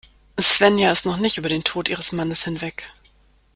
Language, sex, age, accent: German, female, 30-39, Deutschland Deutsch